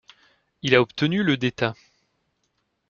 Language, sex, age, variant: French, male, 19-29, Français de métropole